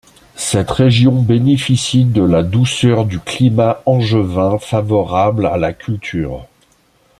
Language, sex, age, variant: French, male, 50-59, Français de métropole